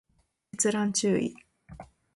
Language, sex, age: Japanese, female, 19-29